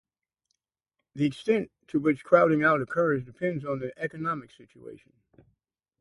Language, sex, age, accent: English, male, 60-69, United States English